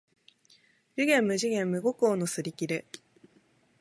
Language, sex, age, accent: Japanese, female, 19-29, 東京